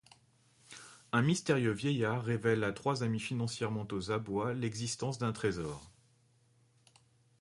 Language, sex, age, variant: French, male, 30-39, Français de métropole